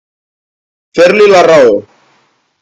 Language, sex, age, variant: Catalan, male, 19-29, Nord-Occidental